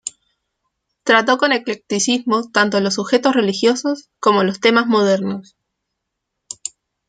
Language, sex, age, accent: Spanish, female, 19-29, Rioplatense: Argentina, Uruguay, este de Bolivia, Paraguay